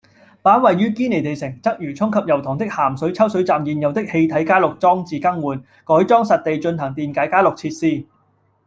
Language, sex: Cantonese, male